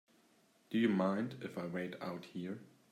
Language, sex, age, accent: English, male, 30-39, England English